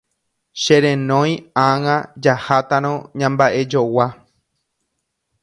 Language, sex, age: Guarani, male, 30-39